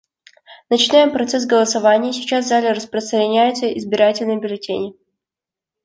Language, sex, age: Russian, female, 19-29